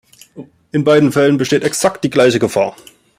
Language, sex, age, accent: German, male, 30-39, Deutschland Deutsch